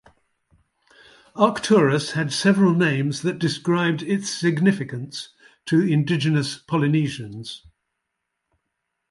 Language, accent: English, England English